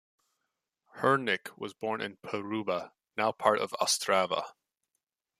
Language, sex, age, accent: English, male, 19-29, Canadian English